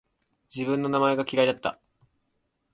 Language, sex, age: Japanese, male, 19-29